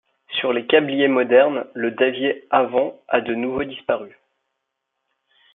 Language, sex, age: French, male, 30-39